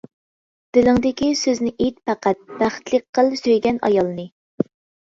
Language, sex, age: Uyghur, female, under 19